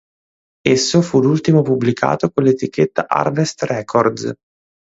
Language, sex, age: Italian, male, 19-29